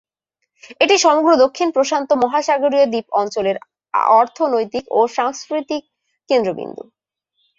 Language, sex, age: Bengali, female, 19-29